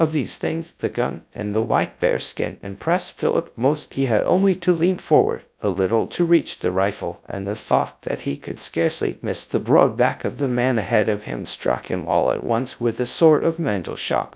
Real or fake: fake